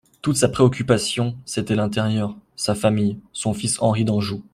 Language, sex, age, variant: French, male, 19-29, Français de métropole